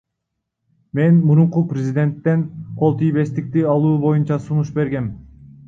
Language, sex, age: Kyrgyz, male, under 19